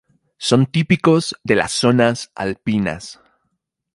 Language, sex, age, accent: Spanish, male, 30-39, Andino-Pacífico: Colombia, Perú, Ecuador, oeste de Bolivia y Venezuela andina